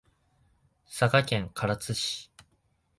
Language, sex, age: Japanese, male, 19-29